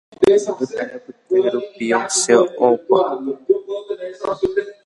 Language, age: Guarani, 19-29